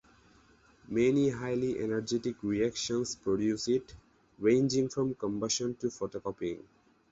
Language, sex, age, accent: English, male, 19-29, United States English